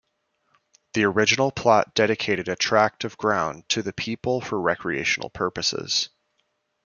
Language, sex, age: English, male, 19-29